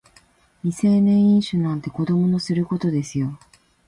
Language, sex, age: Japanese, female, 50-59